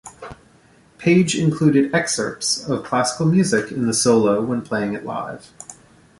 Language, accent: English, United States English